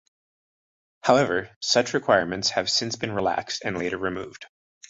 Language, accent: English, Canadian English